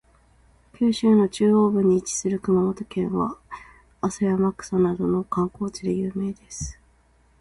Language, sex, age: Japanese, female, 30-39